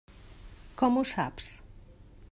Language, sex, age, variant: Catalan, female, 50-59, Central